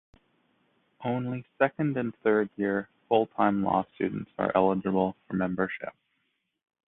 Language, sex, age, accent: English, male, 30-39, Canadian English